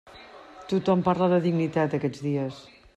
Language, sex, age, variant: Catalan, female, 50-59, Central